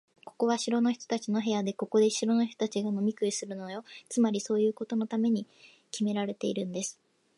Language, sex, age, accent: Japanese, female, 19-29, 標準語